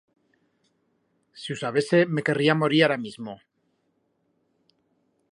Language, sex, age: Aragonese, male, 40-49